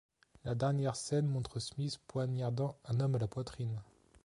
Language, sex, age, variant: French, male, 19-29, Français de métropole